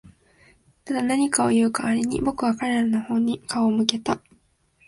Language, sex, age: Japanese, female, 19-29